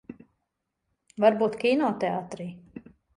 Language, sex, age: Latvian, female, 40-49